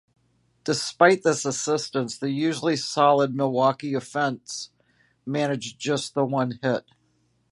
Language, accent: English, United States English